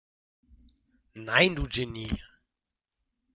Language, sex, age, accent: German, male, 19-29, Deutschland Deutsch